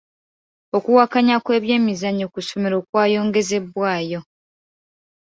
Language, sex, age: Ganda, female, 19-29